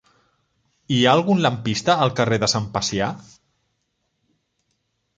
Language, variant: Catalan, Central